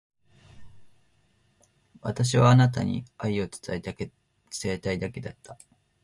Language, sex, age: Japanese, male, 19-29